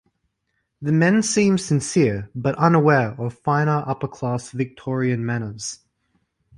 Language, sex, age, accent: English, male, 19-29, Australian English